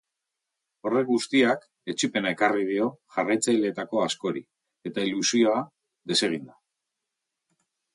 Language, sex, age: Basque, male, 40-49